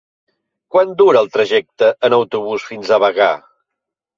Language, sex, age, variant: Catalan, male, 60-69, Central